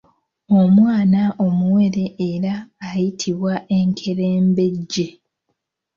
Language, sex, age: Ganda, female, 19-29